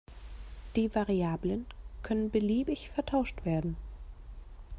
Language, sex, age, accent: German, female, 19-29, Deutschland Deutsch